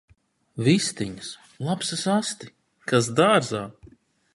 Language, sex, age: Latvian, male, 50-59